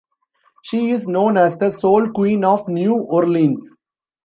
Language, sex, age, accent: English, male, 19-29, India and South Asia (India, Pakistan, Sri Lanka)